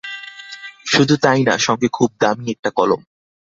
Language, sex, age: Bengali, male, 19-29